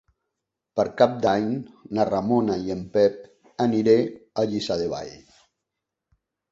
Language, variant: Catalan, Central